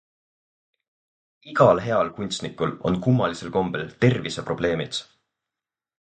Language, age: Estonian, 19-29